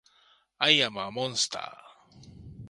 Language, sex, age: Japanese, male, 50-59